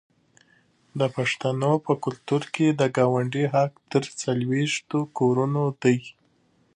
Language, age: Pashto, 30-39